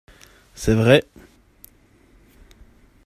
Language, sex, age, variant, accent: French, male, 19-29, Français d'Europe, Français de Suisse